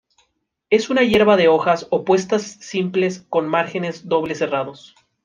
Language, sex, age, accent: Spanish, male, 19-29, México